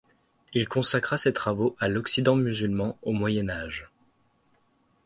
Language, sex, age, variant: French, male, 19-29, Français de métropole